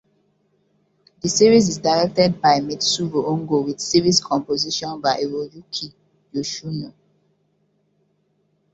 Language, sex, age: English, female, 19-29